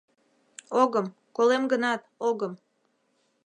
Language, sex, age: Mari, female, 30-39